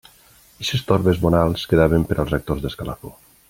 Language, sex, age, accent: Catalan, male, 50-59, valencià